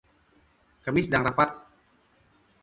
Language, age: Indonesian, 19-29